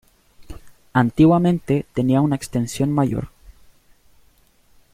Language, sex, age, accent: Spanish, male, 19-29, Chileno: Chile, Cuyo